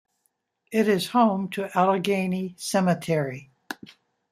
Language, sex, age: English, female, 70-79